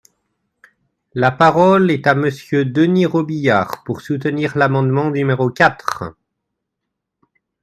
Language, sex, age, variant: French, male, 19-29, Français de métropole